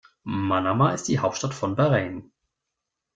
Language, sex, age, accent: German, male, 30-39, Deutschland Deutsch